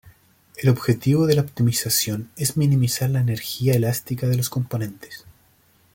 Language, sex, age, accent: Spanish, male, 30-39, Chileno: Chile, Cuyo